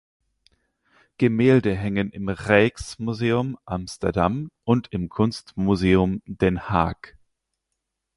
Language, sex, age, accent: German, male, 19-29, Deutschland Deutsch